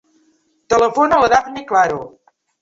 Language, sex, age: Catalan, female, 60-69